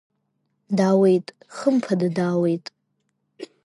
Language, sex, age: Abkhazian, female, 19-29